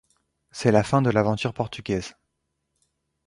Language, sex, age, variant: French, male, 19-29, Français de métropole